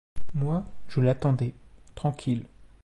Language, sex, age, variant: French, male, 19-29, Français de métropole